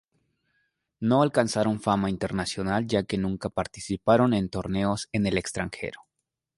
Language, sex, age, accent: Spanish, male, 19-29, México